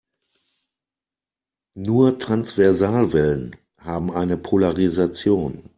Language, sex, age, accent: German, male, 40-49, Deutschland Deutsch